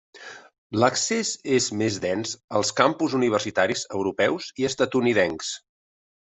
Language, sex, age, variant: Catalan, male, 40-49, Central